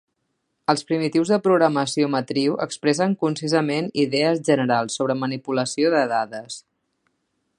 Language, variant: Catalan, Central